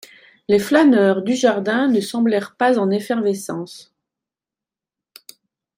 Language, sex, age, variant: French, female, 40-49, Français de métropole